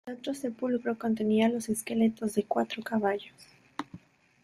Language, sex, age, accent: Spanish, female, 19-29, México